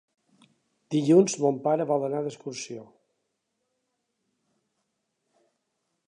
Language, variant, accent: Catalan, Balear, balear